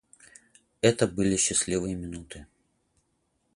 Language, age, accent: Russian, 19-29, Русский